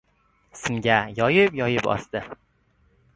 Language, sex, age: Uzbek, male, under 19